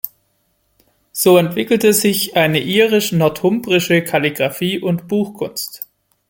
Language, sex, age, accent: German, male, 19-29, Deutschland Deutsch